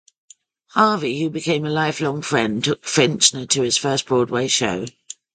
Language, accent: English, England English